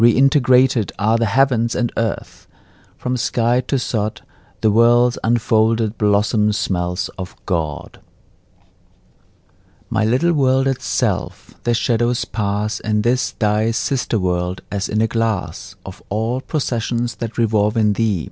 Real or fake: real